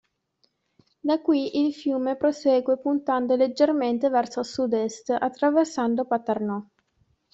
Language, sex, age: Italian, female, 19-29